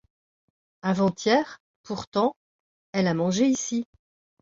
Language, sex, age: French, female, 50-59